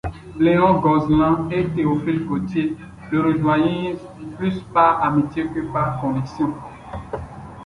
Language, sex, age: French, male, 19-29